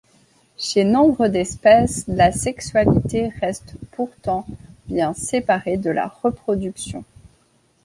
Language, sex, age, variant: French, female, 30-39, Français de métropole